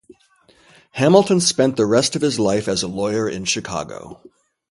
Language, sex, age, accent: English, male, 50-59, United States English